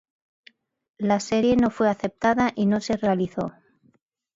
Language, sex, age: Spanish, female, 40-49